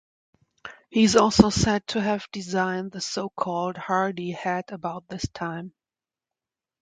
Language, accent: English, United States English